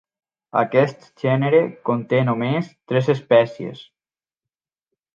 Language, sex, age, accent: Catalan, male, 19-29, valencià